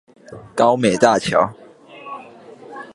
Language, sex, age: Chinese, male, under 19